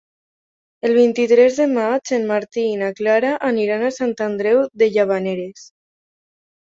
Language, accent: Catalan, valencià; apitxat